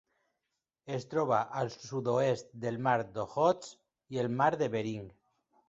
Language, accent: Catalan, valencià